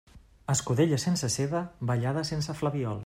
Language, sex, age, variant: Catalan, male, 40-49, Central